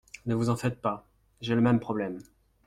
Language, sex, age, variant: French, male, 30-39, Français de métropole